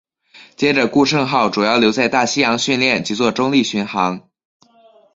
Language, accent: Chinese, 出生地：辽宁省